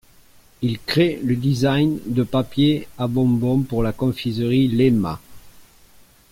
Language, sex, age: French, male, 60-69